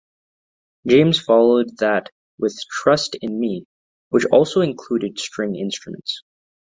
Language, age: English, under 19